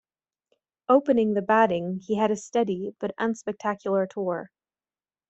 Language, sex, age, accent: English, female, 19-29, United States English